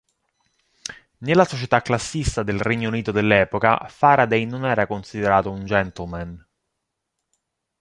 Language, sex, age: Italian, male, 30-39